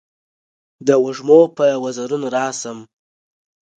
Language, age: Pashto, 19-29